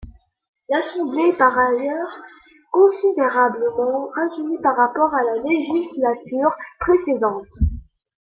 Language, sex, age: French, female, 19-29